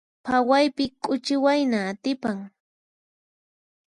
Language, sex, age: Puno Quechua, female, 19-29